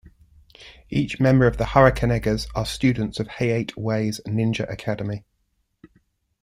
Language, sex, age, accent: English, male, 40-49, England English